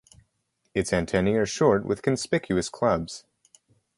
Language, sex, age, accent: English, male, 19-29, United States English